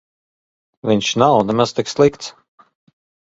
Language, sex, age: Latvian, male, 40-49